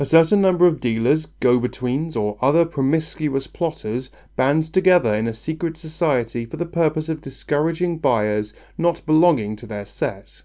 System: none